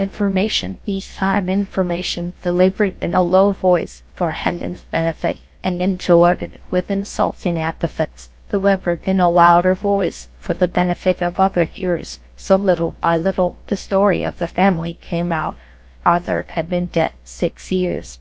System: TTS, GlowTTS